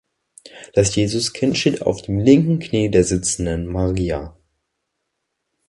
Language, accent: German, Deutschland Deutsch